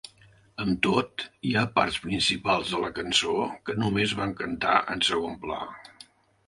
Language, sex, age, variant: Catalan, male, 70-79, Central